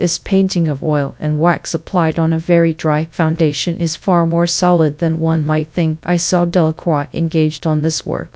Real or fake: fake